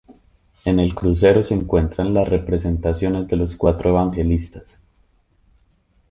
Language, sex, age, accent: Spanish, male, 30-39, México